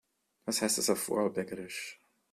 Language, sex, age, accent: German, male, 19-29, Deutschland Deutsch